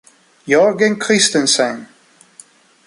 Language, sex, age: Italian, male, 40-49